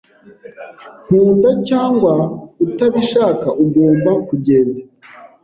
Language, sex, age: Kinyarwanda, male, 30-39